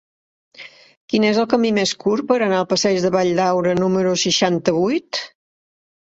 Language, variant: Catalan, Central